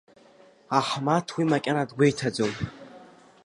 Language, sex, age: Abkhazian, female, 30-39